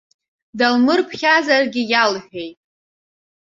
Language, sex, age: Abkhazian, female, under 19